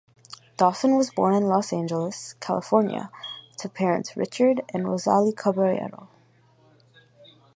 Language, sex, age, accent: English, female, under 19, United States English